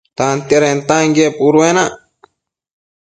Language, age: Matsés, under 19